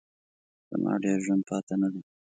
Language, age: Pashto, 19-29